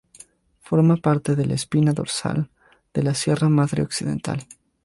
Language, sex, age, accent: Spanish, male, 19-29, Andino-Pacífico: Colombia, Perú, Ecuador, oeste de Bolivia y Venezuela andina